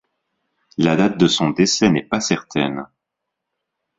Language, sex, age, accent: French, male, 30-39, Français de Belgique